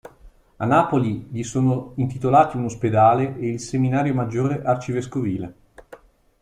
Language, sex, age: Italian, male, 40-49